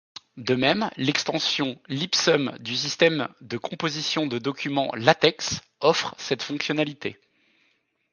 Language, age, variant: French, 30-39, Français de métropole